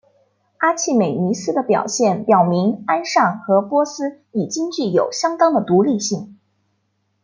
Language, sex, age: Chinese, female, 19-29